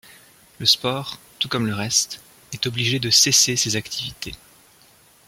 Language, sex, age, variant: French, male, 19-29, Français de métropole